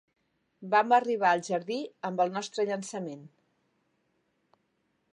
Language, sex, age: Catalan, female, 50-59